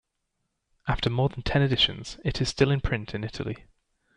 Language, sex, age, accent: English, male, 19-29, England English